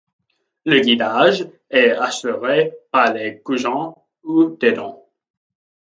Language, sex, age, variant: French, male, under 19, Français de métropole